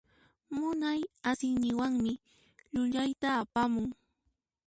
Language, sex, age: Puno Quechua, female, 19-29